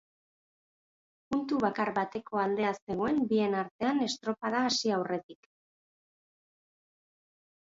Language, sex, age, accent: Basque, female, 30-39, Batua